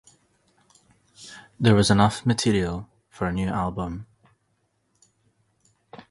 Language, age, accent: English, 30-39, Scottish English